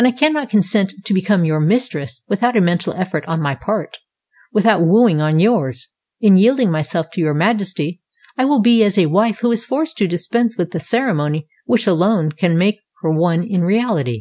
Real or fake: real